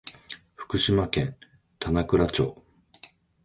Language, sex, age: Japanese, male, 50-59